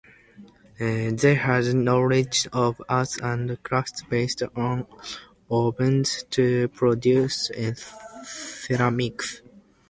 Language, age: English, 19-29